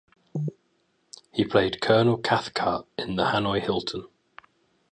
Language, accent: English, England English